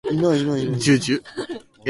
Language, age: Japanese, 19-29